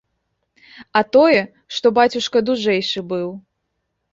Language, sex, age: Belarusian, female, 19-29